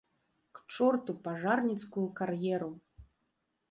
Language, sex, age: Belarusian, female, 40-49